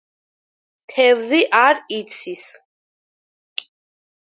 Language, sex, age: Georgian, female, under 19